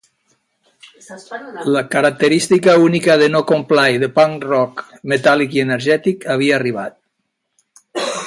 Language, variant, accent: Catalan, Central, central